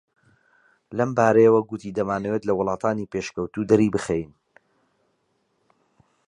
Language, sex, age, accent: Central Kurdish, male, 30-39, سۆرانی